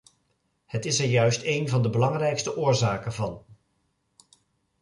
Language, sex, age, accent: Dutch, male, 50-59, Nederlands Nederlands